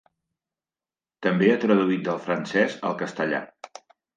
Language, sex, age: Catalan, male, 50-59